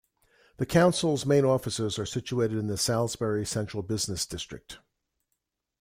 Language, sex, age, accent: English, male, 70-79, United States English